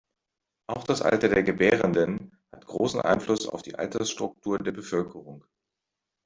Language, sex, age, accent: German, male, 40-49, Deutschland Deutsch